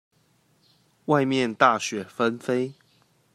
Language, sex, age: Chinese, male, 30-39